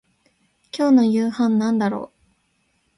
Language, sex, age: Japanese, female, under 19